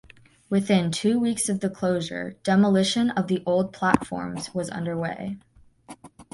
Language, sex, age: English, female, under 19